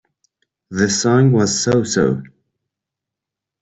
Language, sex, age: English, male, 30-39